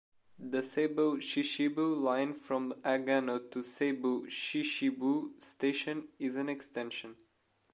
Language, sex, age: English, male, 19-29